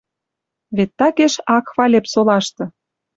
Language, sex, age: Western Mari, female, 30-39